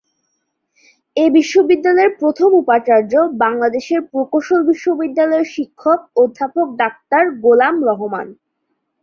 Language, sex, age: Bengali, female, 19-29